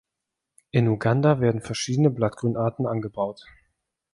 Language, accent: German, Deutschland Deutsch